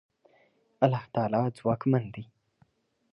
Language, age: Pashto, 19-29